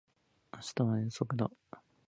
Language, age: Japanese, 19-29